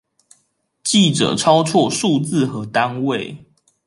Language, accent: Chinese, 出生地：臺中市